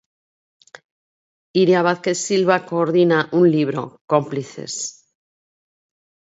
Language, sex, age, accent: Galician, female, 50-59, Normativo (estándar)